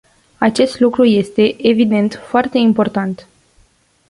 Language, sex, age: Romanian, female, 19-29